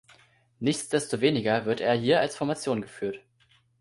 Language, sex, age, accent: German, male, 19-29, Deutschland Deutsch